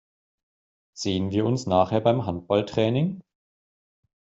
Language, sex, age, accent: German, male, 40-49, Deutschland Deutsch